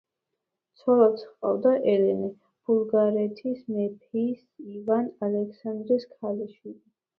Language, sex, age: Georgian, female, under 19